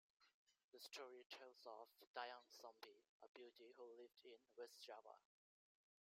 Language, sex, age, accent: English, male, 19-29, United States English